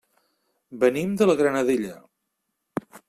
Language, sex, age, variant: Catalan, male, 50-59, Central